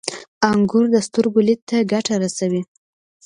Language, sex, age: Pashto, female, 19-29